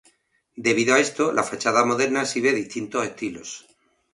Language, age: Spanish, 50-59